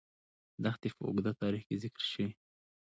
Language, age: Pashto, 19-29